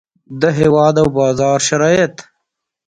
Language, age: Pashto, 40-49